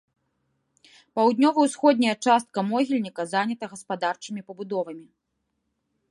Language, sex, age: Belarusian, female, 30-39